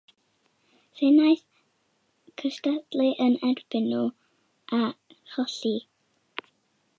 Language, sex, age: Welsh, female, under 19